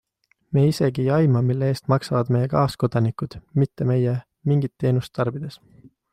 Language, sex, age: Estonian, male, 19-29